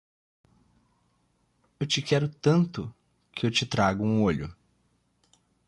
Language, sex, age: Portuguese, male, 19-29